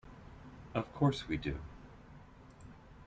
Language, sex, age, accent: English, male, 40-49, United States English